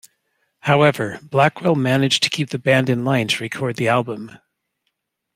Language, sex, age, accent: English, male, 60-69, United States English